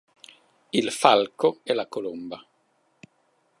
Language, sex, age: Italian, male, 50-59